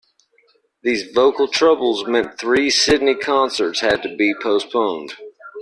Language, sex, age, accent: English, male, 30-39, United States English